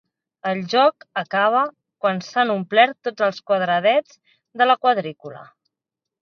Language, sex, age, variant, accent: Catalan, female, 30-39, Central, central